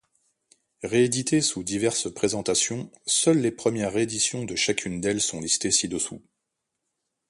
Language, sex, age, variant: French, male, 40-49, Français de métropole